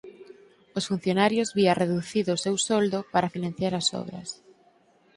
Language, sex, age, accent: Galician, female, under 19, Normativo (estándar)